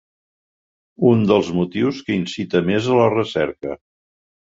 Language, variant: Catalan, Central